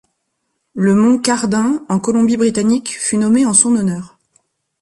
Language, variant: French, Français de métropole